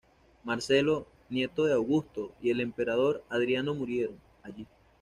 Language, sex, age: Spanish, male, 19-29